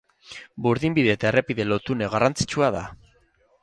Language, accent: Basque, Erdialdekoa edo Nafarra (Gipuzkoa, Nafarroa)